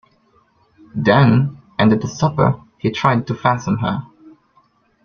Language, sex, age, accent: English, male, under 19, Filipino